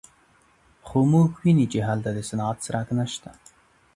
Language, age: Pashto, 19-29